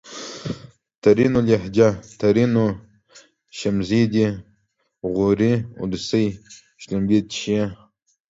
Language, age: Pashto, 19-29